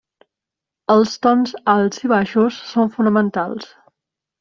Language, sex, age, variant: Catalan, female, 30-39, Balear